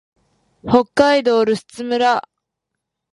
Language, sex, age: Japanese, female, 19-29